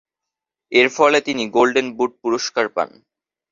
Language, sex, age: Bengali, male, 19-29